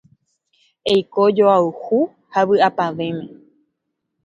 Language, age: Guarani, 19-29